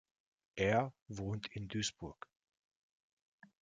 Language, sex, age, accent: German, male, 30-39, Russisch Deutsch